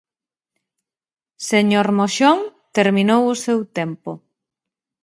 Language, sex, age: Galician, female, 40-49